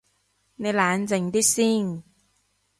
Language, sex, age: Cantonese, female, 19-29